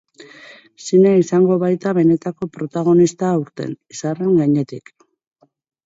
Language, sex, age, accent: Basque, female, 40-49, Mendebalekoa (Araba, Bizkaia, Gipuzkoako mendebaleko herri batzuk)